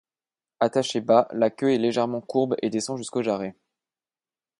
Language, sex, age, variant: French, male, 30-39, Français de métropole